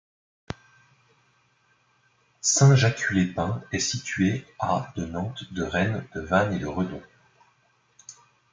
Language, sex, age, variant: French, male, 30-39, Français de métropole